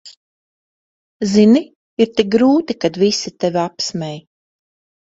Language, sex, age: Latvian, female, 50-59